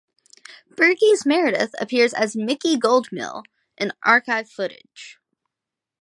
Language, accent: English, United States English